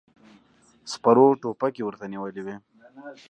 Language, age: Pashto, under 19